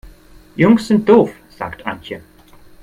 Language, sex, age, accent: German, male, 19-29, Deutschland Deutsch